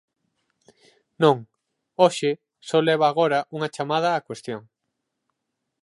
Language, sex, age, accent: Galician, male, 19-29, Central (gheada)